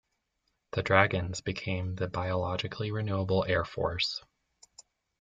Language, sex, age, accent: English, male, 19-29, United States English